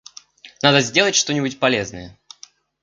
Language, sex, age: Russian, male, 19-29